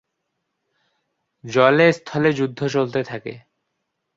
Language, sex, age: Bengali, male, 19-29